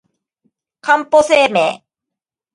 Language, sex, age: Japanese, female, 40-49